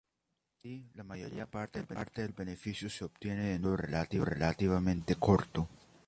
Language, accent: Spanish, Andino-Pacífico: Colombia, Perú, Ecuador, oeste de Bolivia y Venezuela andina